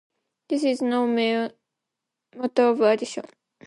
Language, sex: English, female